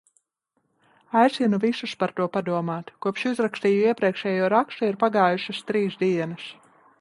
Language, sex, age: Latvian, female, 30-39